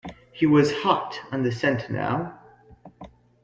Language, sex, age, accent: English, male, under 19, United States English